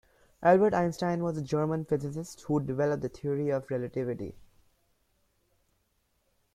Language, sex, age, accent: English, male, 19-29, India and South Asia (India, Pakistan, Sri Lanka)